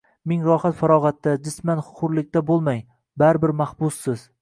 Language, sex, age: Uzbek, male, 19-29